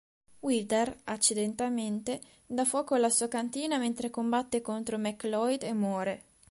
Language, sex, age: Italian, female, 19-29